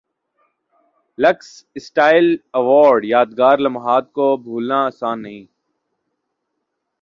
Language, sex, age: Urdu, male, 19-29